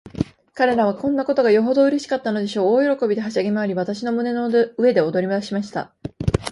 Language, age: Japanese, 19-29